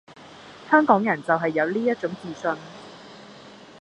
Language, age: Cantonese, 19-29